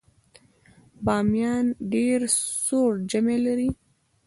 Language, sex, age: Pashto, female, 19-29